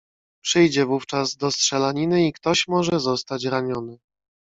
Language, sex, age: Polish, male, 30-39